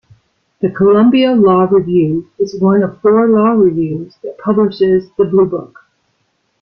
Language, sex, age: English, female, 50-59